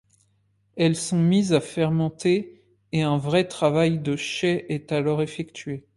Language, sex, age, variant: French, male, 19-29, Français de métropole